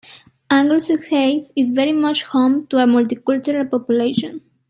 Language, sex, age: English, female, 30-39